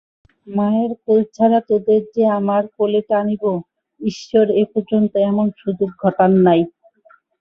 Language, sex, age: Bengali, female, 40-49